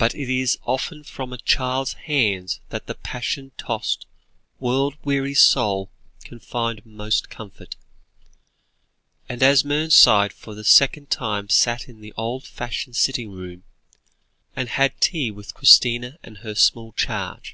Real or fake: real